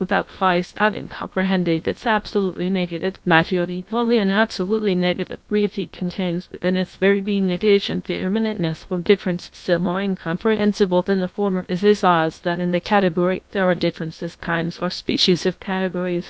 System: TTS, GlowTTS